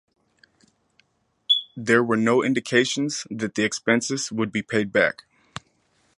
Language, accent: English, United States English